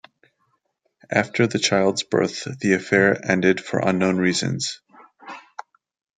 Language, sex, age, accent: English, male, 30-39, United States English